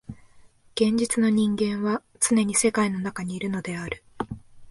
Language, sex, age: Japanese, female, 19-29